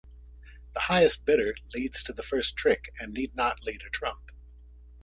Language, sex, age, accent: English, male, 40-49, United States English